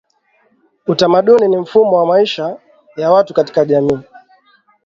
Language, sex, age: Swahili, male, 19-29